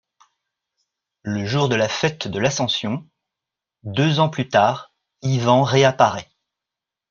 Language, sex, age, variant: French, male, 40-49, Français de métropole